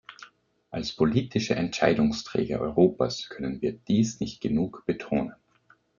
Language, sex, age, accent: German, male, 30-39, Österreichisches Deutsch